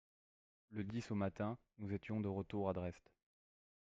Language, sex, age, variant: French, male, 30-39, Français de métropole